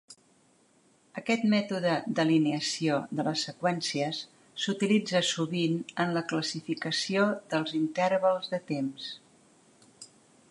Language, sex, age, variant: Catalan, female, 60-69, Central